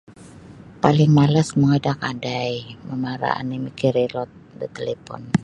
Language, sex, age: Sabah Bisaya, female, 50-59